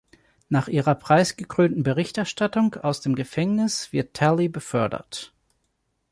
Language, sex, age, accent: German, male, 40-49, Deutschland Deutsch